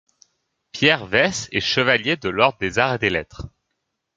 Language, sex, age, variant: French, male, 19-29, Français de métropole